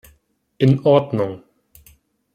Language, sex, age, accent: German, male, 19-29, Deutschland Deutsch